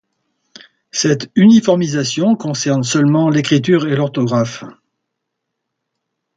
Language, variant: French, Français de métropole